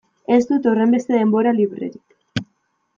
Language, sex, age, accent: Basque, female, 19-29, Mendebalekoa (Araba, Bizkaia, Gipuzkoako mendebaleko herri batzuk)